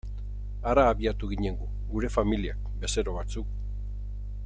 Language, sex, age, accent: Basque, male, 50-59, Erdialdekoa edo Nafarra (Gipuzkoa, Nafarroa)